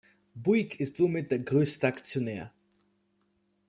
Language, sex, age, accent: German, male, 19-29, Deutschland Deutsch